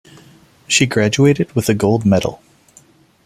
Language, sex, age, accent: English, male, 30-39, United States English